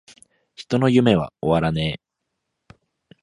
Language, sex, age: Japanese, male, 19-29